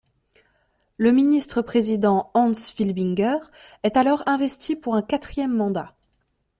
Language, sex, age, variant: French, female, 19-29, Français de métropole